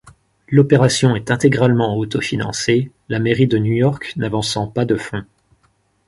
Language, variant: French, Français de métropole